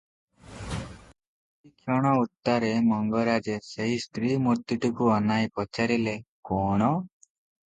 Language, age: Odia, 19-29